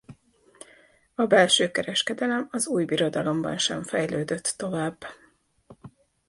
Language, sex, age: Hungarian, female, 40-49